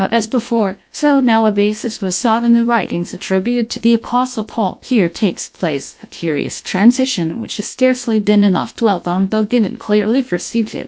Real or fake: fake